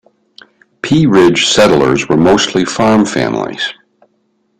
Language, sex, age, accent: English, male, 60-69, United States English